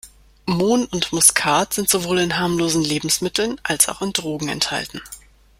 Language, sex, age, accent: German, female, 30-39, Deutschland Deutsch